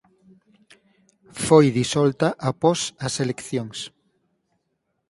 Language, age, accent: Galician, 50-59, Normativo (estándar)